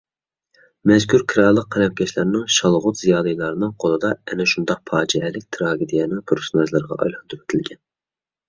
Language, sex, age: Uyghur, male, 19-29